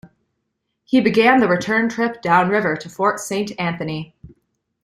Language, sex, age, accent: English, female, 19-29, United States English